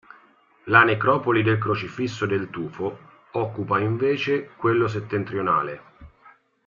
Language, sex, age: Italian, male, 40-49